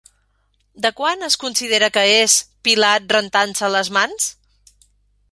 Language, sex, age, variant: Catalan, female, 40-49, Central